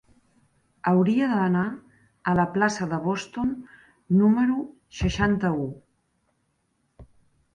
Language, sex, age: Catalan, female, 40-49